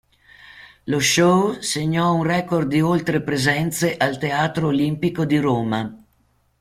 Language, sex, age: Italian, female, 60-69